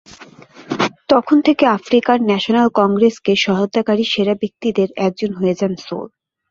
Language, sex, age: Bengali, female, 19-29